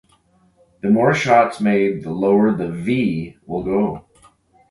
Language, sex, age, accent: English, male, 40-49, Canadian English